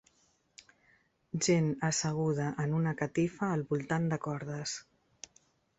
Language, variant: Catalan, Central